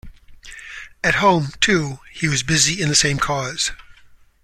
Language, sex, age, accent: English, male, 50-59, United States English